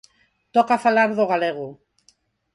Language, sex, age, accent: Galician, female, 50-59, Neofalante